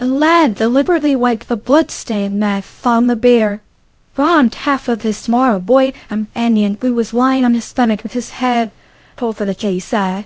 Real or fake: fake